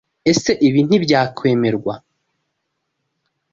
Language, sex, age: Kinyarwanda, male, 30-39